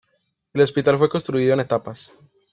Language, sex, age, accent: Spanish, male, 19-29, Andino-Pacífico: Colombia, Perú, Ecuador, oeste de Bolivia y Venezuela andina